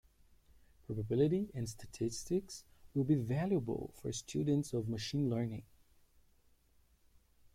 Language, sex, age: English, male, 30-39